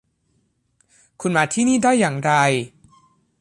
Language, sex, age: Thai, male, under 19